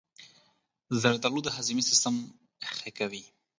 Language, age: Pashto, 19-29